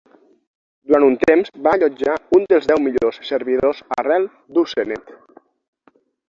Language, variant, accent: Catalan, Nord-Occidental, nord-occidental; Lleida